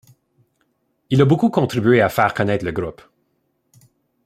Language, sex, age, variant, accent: French, male, 30-39, Français d'Amérique du Nord, Français du Canada